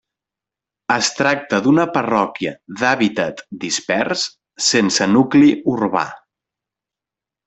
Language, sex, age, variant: Catalan, male, 19-29, Central